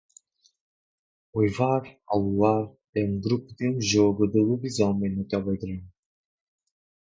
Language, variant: Portuguese, Portuguese (Portugal)